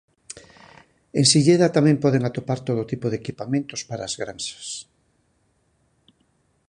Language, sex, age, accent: Galician, male, 50-59, Atlántico (seseo e gheada)